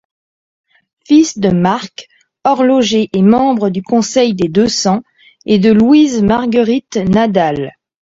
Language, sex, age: French, female, 50-59